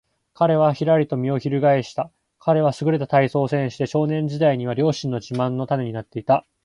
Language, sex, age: Japanese, male, 19-29